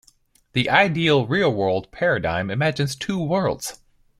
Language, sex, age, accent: English, male, 19-29, United States English